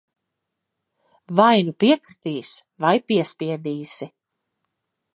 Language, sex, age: Latvian, female, 30-39